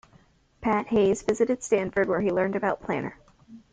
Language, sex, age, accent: English, female, under 19, United States English